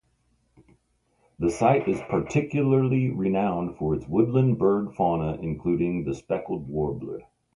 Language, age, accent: English, 50-59, United States English